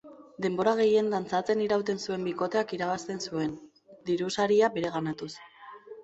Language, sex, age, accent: Basque, female, 19-29, Mendebalekoa (Araba, Bizkaia, Gipuzkoako mendebaleko herri batzuk)